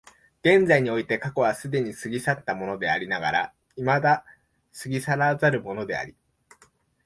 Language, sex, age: Japanese, male, 19-29